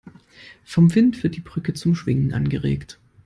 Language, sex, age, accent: German, male, 19-29, Deutschland Deutsch